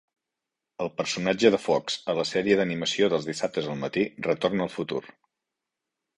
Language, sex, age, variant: Catalan, male, 40-49, Central